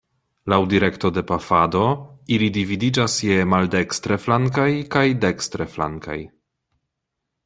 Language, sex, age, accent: Esperanto, male, 30-39, Internacia